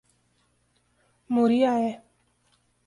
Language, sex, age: Portuguese, female, 30-39